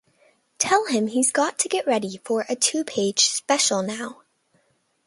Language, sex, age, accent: English, female, under 19, United States English